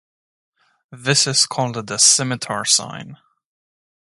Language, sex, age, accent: English, male, 19-29, England English